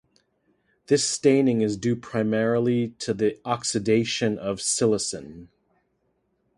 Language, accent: English, United States English